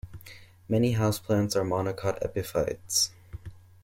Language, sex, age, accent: English, male, 19-29, United States English